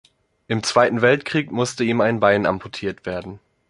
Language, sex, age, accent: German, male, 19-29, Deutschland Deutsch